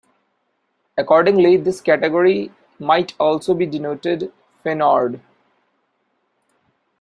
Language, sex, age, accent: English, male, 19-29, India and South Asia (India, Pakistan, Sri Lanka)